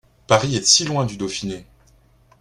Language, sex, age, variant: French, male, 40-49, Français de métropole